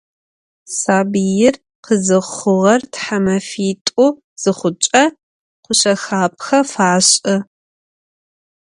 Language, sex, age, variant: Adyghe, female, 19-29, Адыгабзэ (Кирил, пстэумэ зэдыряе)